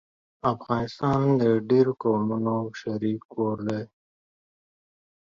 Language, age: Pashto, 40-49